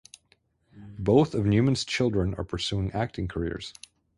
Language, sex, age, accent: English, male, 30-39, United States English